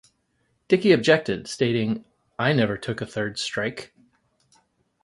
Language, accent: English, United States English